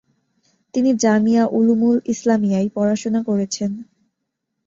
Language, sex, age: Bengali, female, under 19